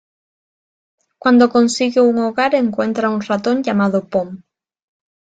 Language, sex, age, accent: Spanish, female, 19-29, España: Norte peninsular (Asturias, Castilla y León, Cantabria, País Vasco, Navarra, Aragón, La Rioja, Guadalajara, Cuenca)